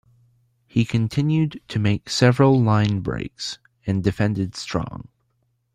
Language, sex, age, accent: English, male, under 19, United States English